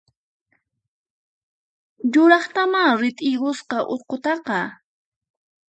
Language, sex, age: Puno Quechua, female, 19-29